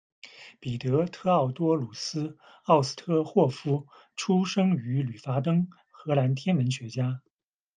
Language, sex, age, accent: Chinese, male, 30-39, 出生地：山东省